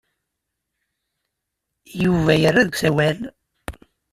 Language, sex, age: Kabyle, male, 40-49